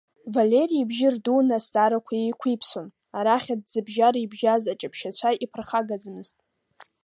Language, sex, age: Abkhazian, female, under 19